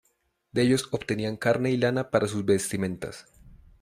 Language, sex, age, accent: Spanish, male, 30-39, Andino-Pacífico: Colombia, Perú, Ecuador, oeste de Bolivia y Venezuela andina